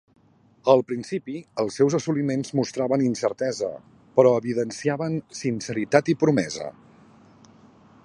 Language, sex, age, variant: Catalan, male, 50-59, Central